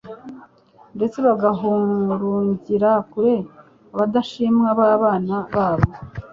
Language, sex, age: Kinyarwanda, female, 30-39